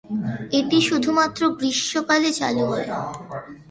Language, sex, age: Bengali, female, under 19